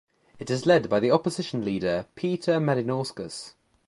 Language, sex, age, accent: English, male, under 19, England English